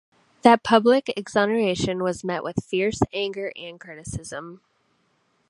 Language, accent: English, United States English